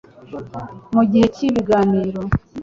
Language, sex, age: Kinyarwanda, female, 30-39